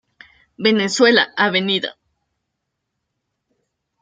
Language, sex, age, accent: Spanish, female, 30-39, América central